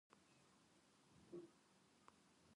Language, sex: Japanese, female